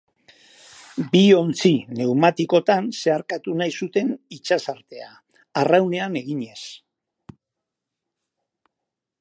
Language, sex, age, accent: Basque, male, 60-69, Mendebalekoa (Araba, Bizkaia, Gipuzkoako mendebaleko herri batzuk)